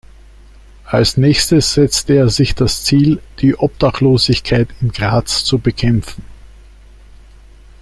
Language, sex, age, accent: German, male, 60-69, Österreichisches Deutsch